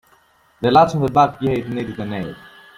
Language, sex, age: English, male, 19-29